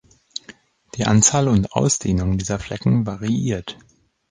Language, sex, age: German, male, 30-39